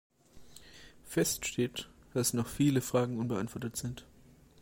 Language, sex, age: German, male, 19-29